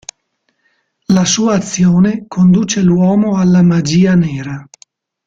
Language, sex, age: Italian, male, 60-69